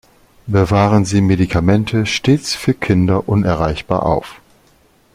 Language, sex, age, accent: German, male, 40-49, Deutschland Deutsch